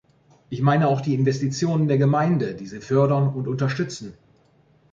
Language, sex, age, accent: German, male, 40-49, Deutschland Deutsch